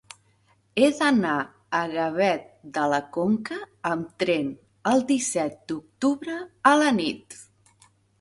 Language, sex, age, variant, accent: Catalan, female, 40-49, Central, central